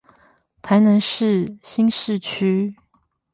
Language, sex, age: Chinese, female, 30-39